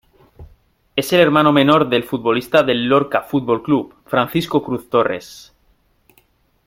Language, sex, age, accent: Spanish, male, 30-39, España: Norte peninsular (Asturias, Castilla y León, Cantabria, País Vasco, Navarra, Aragón, La Rioja, Guadalajara, Cuenca)